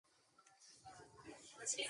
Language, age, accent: English, 19-29, United States English